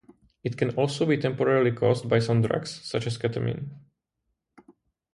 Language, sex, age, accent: English, male, 30-39, Czech